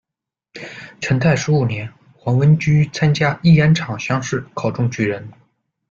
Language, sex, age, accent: Chinese, male, 30-39, 出生地：江苏省